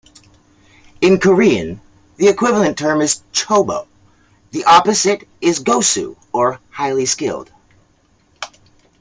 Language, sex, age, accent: English, male, 40-49, United States English